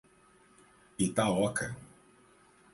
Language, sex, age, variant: Portuguese, male, 30-39, Portuguese (Brasil)